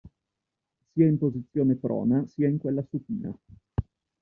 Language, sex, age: Italian, male, 50-59